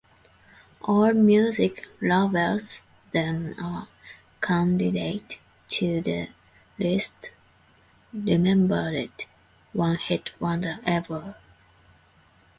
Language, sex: English, female